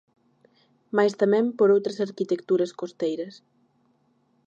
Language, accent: Galician, Oriental (común en zona oriental)